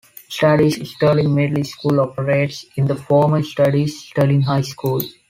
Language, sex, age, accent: English, male, 19-29, India and South Asia (India, Pakistan, Sri Lanka)